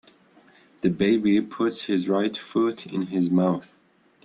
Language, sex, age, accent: English, male, 30-39, United States English